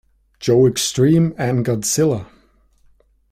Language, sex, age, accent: English, male, 19-29, United States English